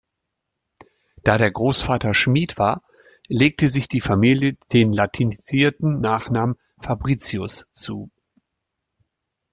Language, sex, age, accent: German, male, 50-59, Deutschland Deutsch